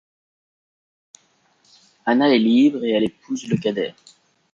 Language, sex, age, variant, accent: French, male, 19-29, Français des départements et régions d'outre-mer, Français de Guadeloupe